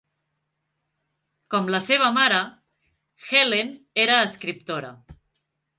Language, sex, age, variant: Catalan, female, 30-39, Central